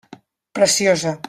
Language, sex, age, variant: Catalan, female, 50-59, Central